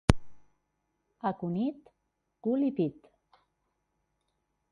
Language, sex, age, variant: Catalan, female, 40-49, Central